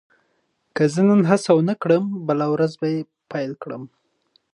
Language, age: Pashto, 19-29